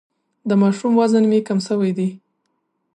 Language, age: Pashto, 19-29